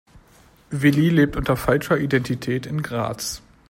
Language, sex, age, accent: German, male, 19-29, Deutschland Deutsch